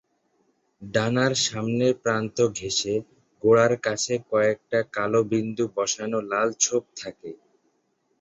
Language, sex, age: Bengali, male, 19-29